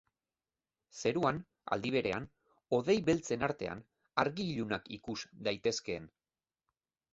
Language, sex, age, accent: Basque, male, 40-49, Mendebalekoa (Araba, Bizkaia, Gipuzkoako mendebaleko herri batzuk)